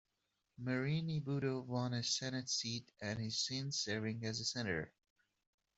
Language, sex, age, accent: English, male, 19-29, United States English